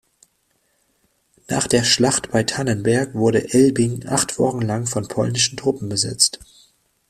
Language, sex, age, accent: German, male, 30-39, Deutschland Deutsch